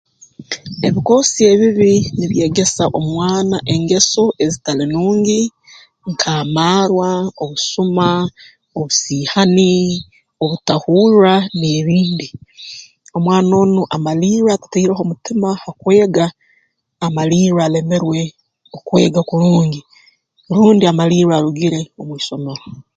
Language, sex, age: Tooro, female, 19-29